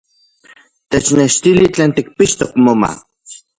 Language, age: Central Puebla Nahuatl, 30-39